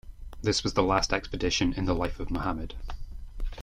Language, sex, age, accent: English, male, 19-29, Scottish English